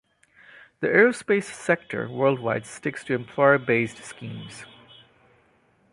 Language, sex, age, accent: English, male, 30-39, India and South Asia (India, Pakistan, Sri Lanka)